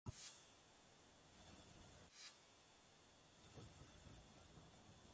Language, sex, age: Japanese, female, 19-29